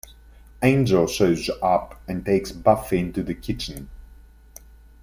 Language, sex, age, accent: English, male, 30-39, England English